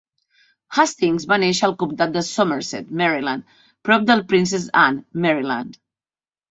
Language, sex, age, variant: Catalan, female, 50-59, Central